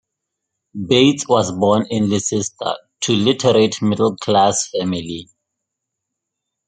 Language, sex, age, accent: English, male, 19-29, Southern African (South Africa, Zimbabwe, Namibia)